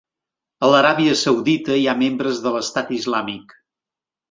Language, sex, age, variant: Catalan, male, 60-69, Central